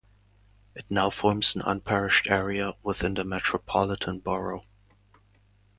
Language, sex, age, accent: English, male, 19-29, United States English